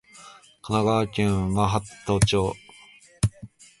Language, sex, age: Japanese, male, 19-29